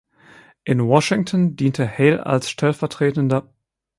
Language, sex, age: German, male, 50-59